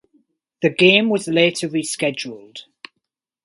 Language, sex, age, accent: English, male, 19-29, England English